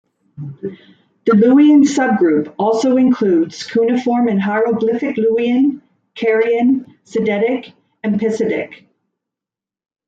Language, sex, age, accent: English, female, 40-49, Canadian English